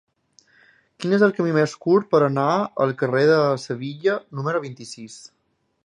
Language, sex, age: Catalan, male, 19-29